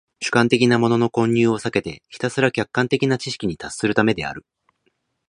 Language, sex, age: Japanese, male, 30-39